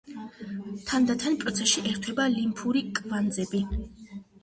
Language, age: Georgian, 30-39